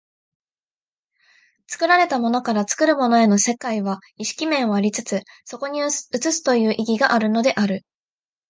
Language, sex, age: Japanese, female, 19-29